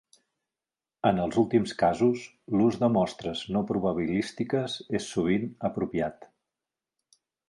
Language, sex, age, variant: Catalan, male, 40-49, Central